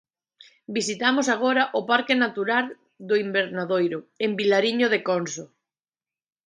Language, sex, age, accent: Galician, female, 40-49, Atlántico (seseo e gheada)